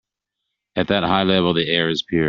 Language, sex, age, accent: English, male, 50-59, United States English